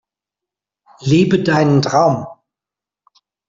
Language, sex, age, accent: German, male, 40-49, Deutschland Deutsch